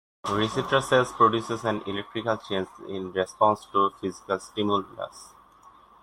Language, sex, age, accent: English, male, 19-29, United States English